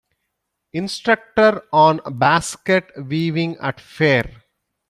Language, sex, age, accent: English, male, 40-49, India and South Asia (India, Pakistan, Sri Lanka)